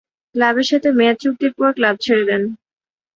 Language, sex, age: Bengali, female, 19-29